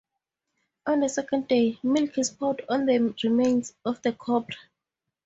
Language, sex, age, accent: English, female, 19-29, Southern African (South Africa, Zimbabwe, Namibia)